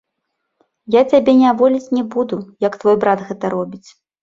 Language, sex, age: Belarusian, female, 30-39